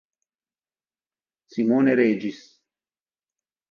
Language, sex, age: Italian, male, 50-59